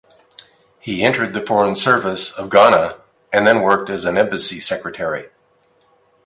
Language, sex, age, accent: English, male, 60-69, United States English